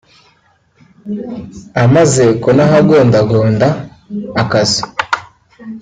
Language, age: Kinyarwanda, 19-29